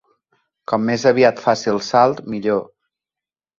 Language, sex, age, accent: Catalan, male, 40-49, balear; central